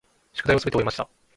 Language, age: Japanese, 19-29